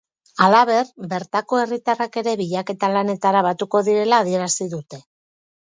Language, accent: Basque, Mendebalekoa (Araba, Bizkaia, Gipuzkoako mendebaleko herri batzuk)